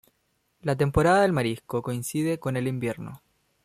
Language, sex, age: Spanish, male, under 19